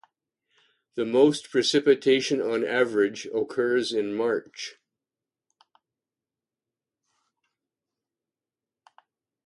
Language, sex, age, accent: English, male, 70-79, Canadian English